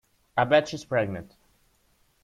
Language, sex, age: English, male, under 19